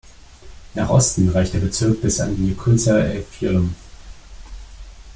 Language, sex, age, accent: German, male, 30-39, Deutschland Deutsch